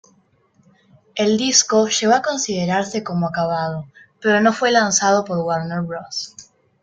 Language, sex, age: Spanish, female, under 19